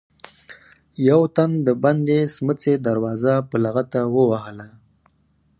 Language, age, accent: Pashto, 19-29, معیاري پښتو